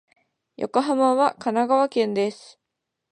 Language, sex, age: Japanese, female, 19-29